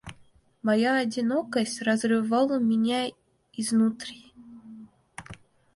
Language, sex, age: Russian, female, under 19